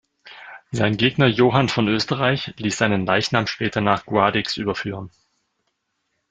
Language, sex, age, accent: German, male, 30-39, Deutschland Deutsch